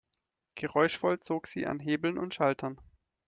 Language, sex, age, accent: German, male, 30-39, Deutschland Deutsch